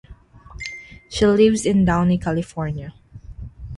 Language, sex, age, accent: English, female, 19-29, United States English; Filipino